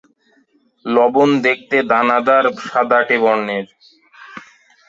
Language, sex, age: Bengali, male, 19-29